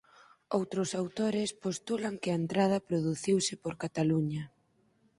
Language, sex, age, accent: Galician, female, 19-29, Normativo (estándar)